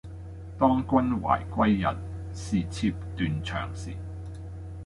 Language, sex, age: Cantonese, male, 30-39